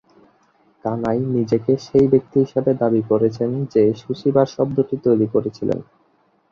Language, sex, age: Bengali, male, under 19